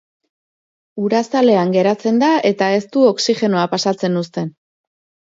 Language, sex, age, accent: Basque, female, 30-39, Erdialdekoa edo Nafarra (Gipuzkoa, Nafarroa)